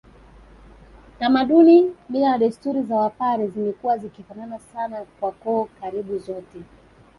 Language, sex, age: Swahili, female, 30-39